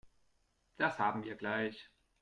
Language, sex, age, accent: German, male, 30-39, Deutschland Deutsch